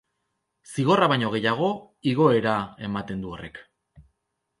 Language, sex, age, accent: Basque, male, 30-39, Erdialdekoa edo Nafarra (Gipuzkoa, Nafarroa)